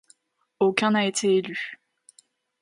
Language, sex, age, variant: French, female, 19-29, Français d'Europe